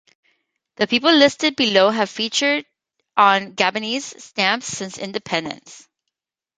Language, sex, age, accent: English, female, 40-49, United States English